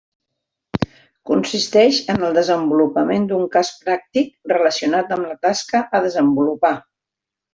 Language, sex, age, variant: Catalan, female, 50-59, Central